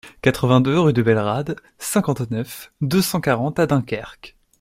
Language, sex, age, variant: French, male, 19-29, Français de métropole